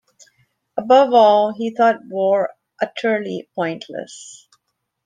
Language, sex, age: English, female, 50-59